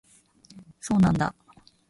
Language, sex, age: Japanese, female, 50-59